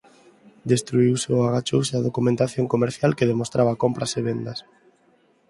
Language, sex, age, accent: Galician, male, under 19, Neofalante